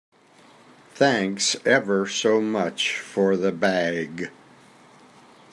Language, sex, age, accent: English, male, 70-79, United States English